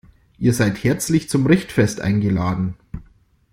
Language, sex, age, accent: German, male, 40-49, Deutschland Deutsch